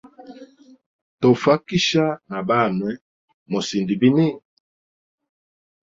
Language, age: Hemba, 40-49